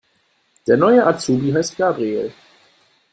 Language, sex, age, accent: German, male, under 19, Deutschland Deutsch